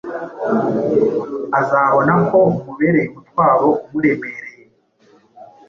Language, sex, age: Kinyarwanda, male, 19-29